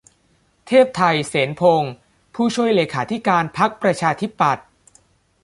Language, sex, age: Thai, male, under 19